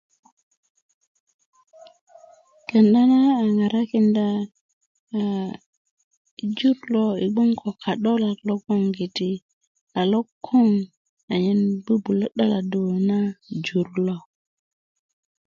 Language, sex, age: Kuku, female, 40-49